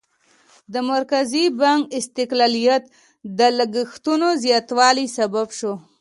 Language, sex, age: Pashto, female, 19-29